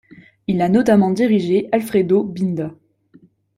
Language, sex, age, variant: French, female, 19-29, Français de métropole